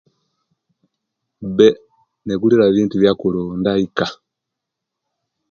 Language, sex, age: Kenyi, male, 40-49